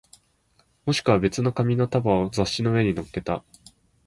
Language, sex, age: Japanese, male, 19-29